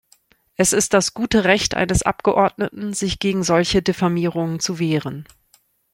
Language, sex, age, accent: German, female, 40-49, Deutschland Deutsch